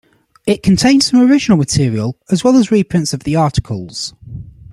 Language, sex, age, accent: English, male, 19-29, England English